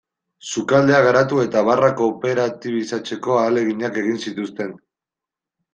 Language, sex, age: Basque, male, 19-29